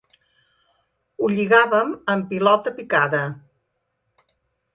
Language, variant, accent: Catalan, Central, central